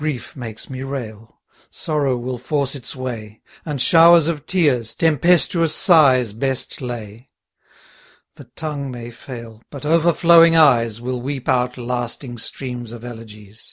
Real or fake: real